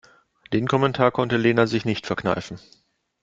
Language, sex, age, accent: German, male, 40-49, Deutschland Deutsch